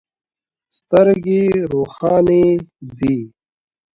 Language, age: Pashto, 19-29